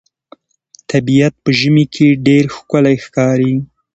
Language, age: Pashto, 19-29